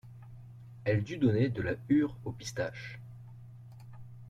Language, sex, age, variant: French, male, 19-29, Français de métropole